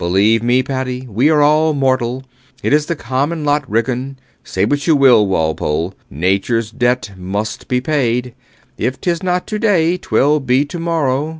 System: none